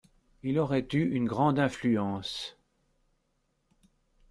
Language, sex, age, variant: French, male, 60-69, Français de métropole